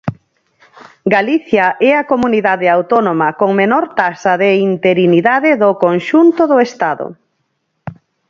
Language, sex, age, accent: Galician, female, 50-59, Normativo (estándar)